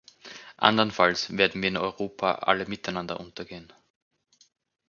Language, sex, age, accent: German, male, 19-29, Österreichisches Deutsch